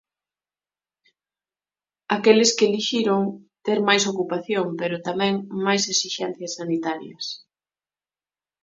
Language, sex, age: Galician, female, 30-39